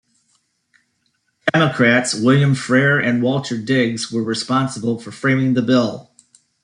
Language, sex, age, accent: English, male, 50-59, United States English